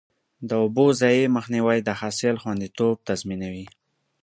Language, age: Pashto, under 19